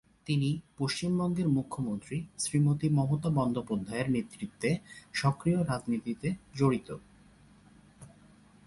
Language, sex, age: Bengali, male, 19-29